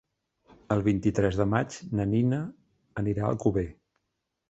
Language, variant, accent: Catalan, Central, central